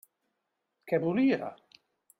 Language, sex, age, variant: Catalan, male, 50-59, Central